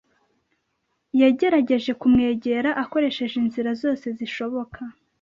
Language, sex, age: Kinyarwanda, male, 30-39